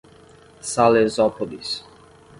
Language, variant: Portuguese, Portuguese (Brasil)